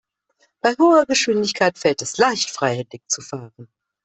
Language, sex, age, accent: German, female, 50-59, Deutschland Deutsch